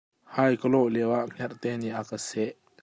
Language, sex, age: Hakha Chin, male, 30-39